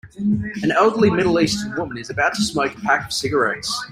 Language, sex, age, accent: English, male, 30-39, Australian English